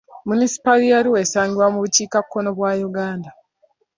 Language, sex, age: Ganda, female, 19-29